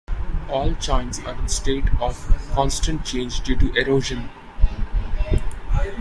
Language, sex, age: English, female, 19-29